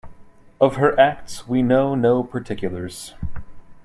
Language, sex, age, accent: English, male, 30-39, United States English